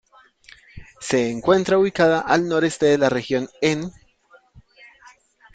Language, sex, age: Spanish, male, 19-29